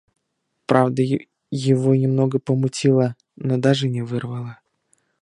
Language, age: Russian, 19-29